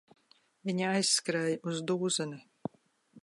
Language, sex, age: Latvian, female, 30-39